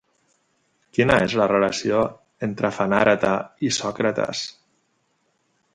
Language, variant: Catalan, Central